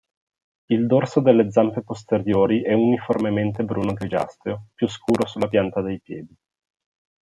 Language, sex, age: Italian, male, 19-29